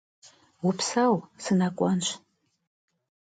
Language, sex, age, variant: Kabardian, female, 50-59, Адыгэбзэ (Къэбэрдей, Кирил, псоми зэдай)